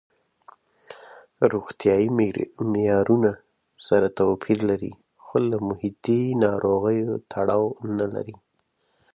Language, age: Pashto, 19-29